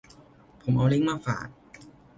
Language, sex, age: Thai, male, 19-29